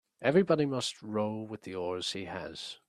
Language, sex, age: English, male, 19-29